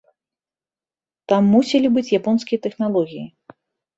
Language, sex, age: Belarusian, female, 30-39